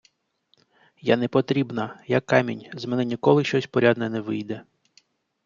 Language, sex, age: Ukrainian, male, 40-49